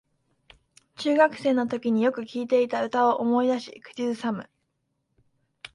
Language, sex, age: Japanese, female, 19-29